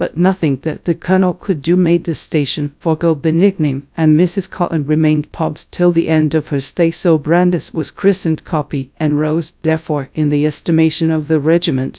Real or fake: fake